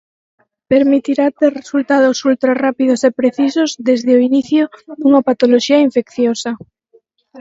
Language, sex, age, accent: Galician, female, 19-29, Atlántico (seseo e gheada)